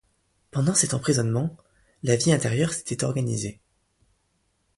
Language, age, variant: French, 19-29, Français de métropole